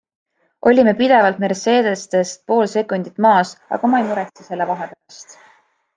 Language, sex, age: Estonian, female, 19-29